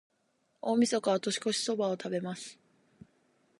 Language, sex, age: Japanese, female, 19-29